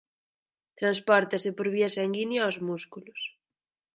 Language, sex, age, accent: Galician, female, 19-29, Central (sen gheada)